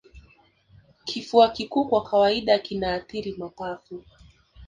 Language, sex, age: Swahili, female, 19-29